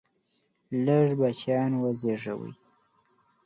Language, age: Pashto, 19-29